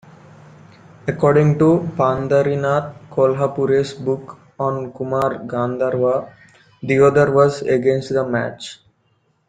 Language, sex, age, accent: English, male, 19-29, India and South Asia (India, Pakistan, Sri Lanka)